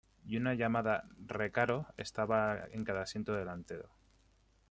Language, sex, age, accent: Spanish, male, 30-39, España: Centro-Sur peninsular (Madrid, Toledo, Castilla-La Mancha)